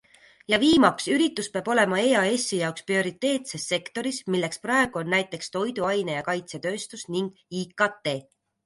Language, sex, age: Estonian, female, 30-39